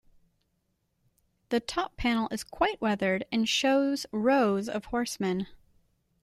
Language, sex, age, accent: English, female, 19-29, United States English